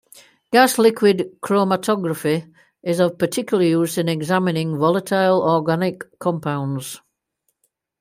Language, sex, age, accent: English, female, 60-69, England English